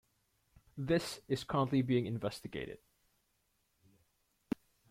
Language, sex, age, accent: English, male, 19-29, Australian English